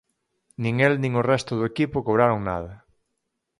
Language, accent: Galician, Normativo (estándar)